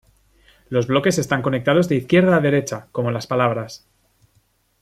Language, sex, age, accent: Spanish, male, 19-29, España: Norte peninsular (Asturias, Castilla y León, Cantabria, País Vasco, Navarra, Aragón, La Rioja, Guadalajara, Cuenca)